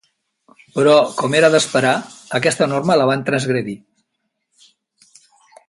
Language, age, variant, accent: Catalan, 60-69, Central, central